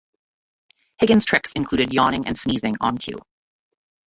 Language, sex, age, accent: English, female, 30-39, United States English